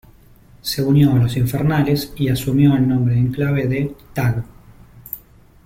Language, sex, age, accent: Spanish, male, 40-49, Rioplatense: Argentina, Uruguay, este de Bolivia, Paraguay